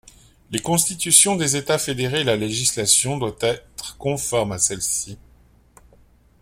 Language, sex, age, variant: French, male, 50-59, Français de métropole